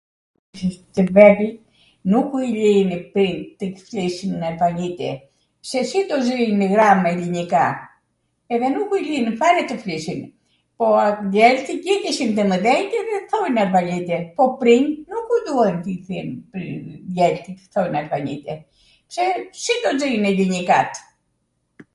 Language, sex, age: Arvanitika Albanian, female, 70-79